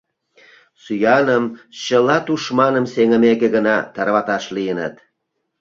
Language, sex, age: Mari, male, 40-49